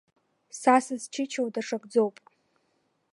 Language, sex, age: Abkhazian, female, under 19